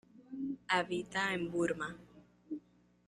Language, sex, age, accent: Spanish, female, under 19, América central